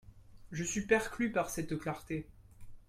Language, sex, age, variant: French, male, 19-29, Français de métropole